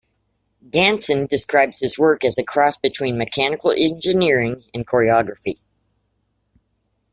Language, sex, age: English, female, 40-49